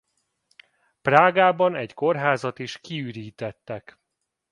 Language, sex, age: Hungarian, male, 40-49